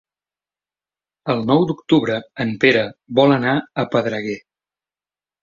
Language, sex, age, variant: Catalan, male, 30-39, Central